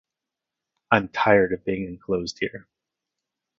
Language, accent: English, United States English